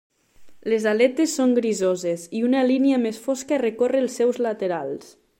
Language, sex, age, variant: Catalan, female, 19-29, Nord-Occidental